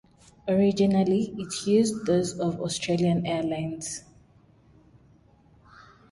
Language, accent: English, Southern African (South Africa, Zimbabwe, Namibia)